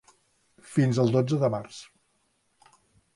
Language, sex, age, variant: Catalan, male, 60-69, Central